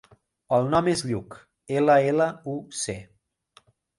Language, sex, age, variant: Catalan, male, 19-29, Central